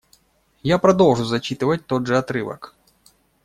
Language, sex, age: Russian, male, 40-49